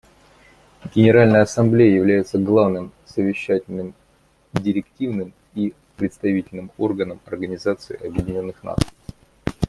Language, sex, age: Russian, male, 30-39